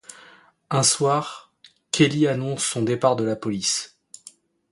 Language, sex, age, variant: French, male, 30-39, Français de métropole